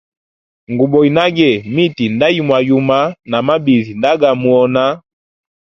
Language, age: Hemba, 19-29